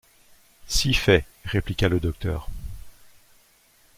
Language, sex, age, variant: French, male, 40-49, Français de métropole